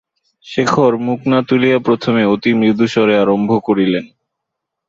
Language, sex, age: Bengali, male, 19-29